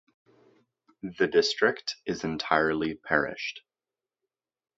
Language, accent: English, Canadian English